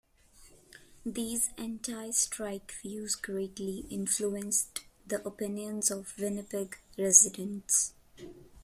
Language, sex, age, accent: English, female, 19-29, India and South Asia (India, Pakistan, Sri Lanka)